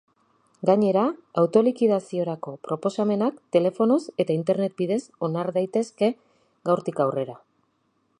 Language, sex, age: Basque, female, 40-49